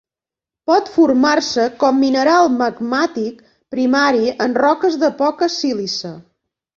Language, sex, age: Catalan, female, 50-59